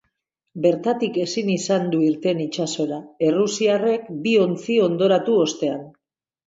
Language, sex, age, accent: Basque, female, 40-49, Mendebalekoa (Araba, Bizkaia, Gipuzkoako mendebaleko herri batzuk)